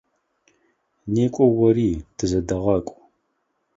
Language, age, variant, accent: Adyghe, 30-39, Адыгабзэ (Кирил, пстэумэ зэдыряе), Кıэмгуй (Çemguy)